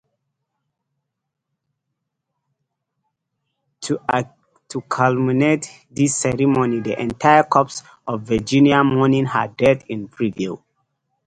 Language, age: English, 19-29